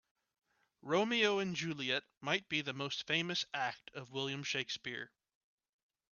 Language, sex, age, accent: English, male, 30-39, United States English